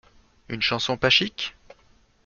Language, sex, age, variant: French, male, 40-49, Français de métropole